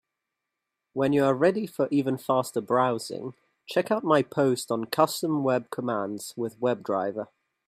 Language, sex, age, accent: English, male, 19-29, England English